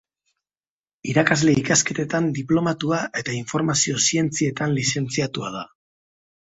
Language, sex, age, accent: Basque, male, 30-39, Mendebalekoa (Araba, Bizkaia, Gipuzkoako mendebaleko herri batzuk)